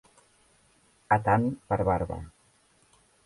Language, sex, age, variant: Catalan, female, 50-59, Central